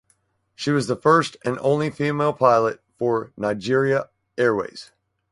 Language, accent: English, United States English